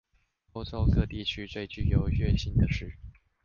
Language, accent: Chinese, 出生地：桃園市